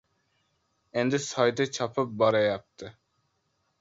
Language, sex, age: Uzbek, male, under 19